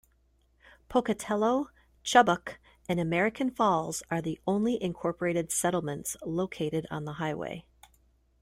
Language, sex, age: English, female, 50-59